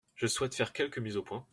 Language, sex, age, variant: French, male, under 19, Français de métropole